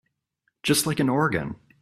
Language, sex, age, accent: English, male, 19-29, United States English